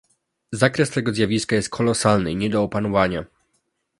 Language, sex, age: Polish, male, 19-29